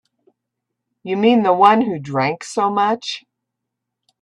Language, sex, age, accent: English, female, 60-69, United States English